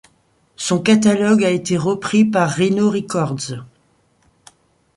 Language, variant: French, Français de métropole